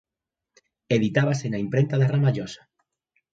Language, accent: Galician, Central (gheada)